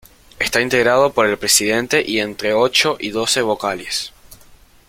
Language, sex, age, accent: Spanish, male, under 19, Rioplatense: Argentina, Uruguay, este de Bolivia, Paraguay